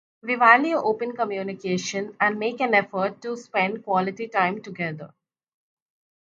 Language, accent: English, India and South Asia (India, Pakistan, Sri Lanka)